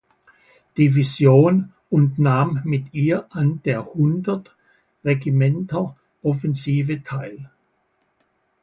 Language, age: German, 70-79